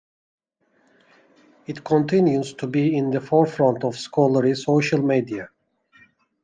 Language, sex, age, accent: English, male, 40-49, England English